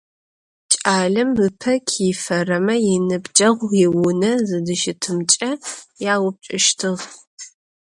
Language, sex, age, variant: Adyghe, female, 19-29, Адыгабзэ (Кирил, пстэумэ зэдыряе)